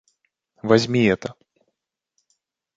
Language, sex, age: Russian, male, 19-29